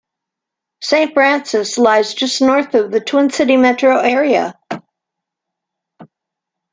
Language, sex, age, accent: English, female, 50-59, United States English